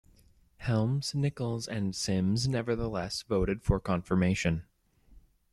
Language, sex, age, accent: English, male, 19-29, United States English